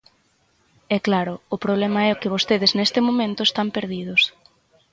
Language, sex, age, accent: Galician, female, 19-29, Central (gheada); Normativo (estándar)